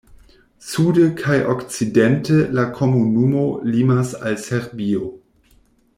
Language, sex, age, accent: Esperanto, male, 40-49, Internacia